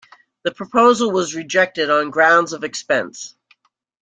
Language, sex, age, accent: English, female, 60-69, United States English